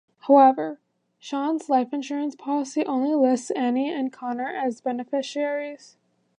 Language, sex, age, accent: English, female, under 19, United States English